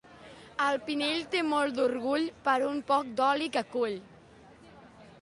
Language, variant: Catalan, Central